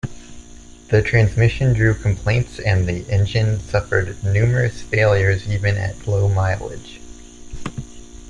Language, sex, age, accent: English, male, 19-29, United States English